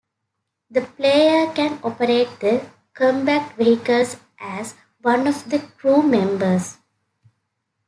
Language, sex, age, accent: English, female, 19-29, United States English